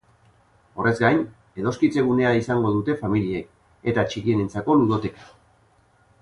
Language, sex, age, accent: Basque, male, 40-49, Erdialdekoa edo Nafarra (Gipuzkoa, Nafarroa)